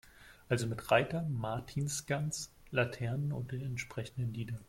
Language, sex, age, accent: German, male, 19-29, Deutschland Deutsch